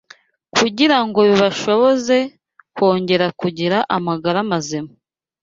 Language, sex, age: Kinyarwanda, female, 19-29